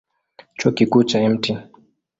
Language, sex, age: Swahili, male, 19-29